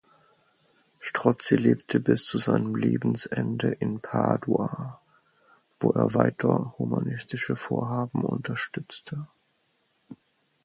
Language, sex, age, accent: German, male, 19-29, Deutschland Deutsch; Schweizerdeutsch